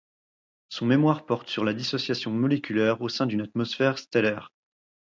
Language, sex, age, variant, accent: French, male, 30-39, Français d'Europe, Français de Belgique